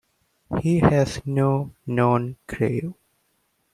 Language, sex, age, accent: English, male, 19-29, United States English